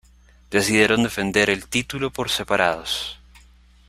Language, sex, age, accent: Spanish, male, 19-29, Andino-Pacífico: Colombia, Perú, Ecuador, oeste de Bolivia y Venezuela andina